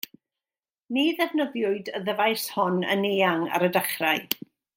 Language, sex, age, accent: Welsh, female, 60-69, Y Deyrnas Unedig Cymraeg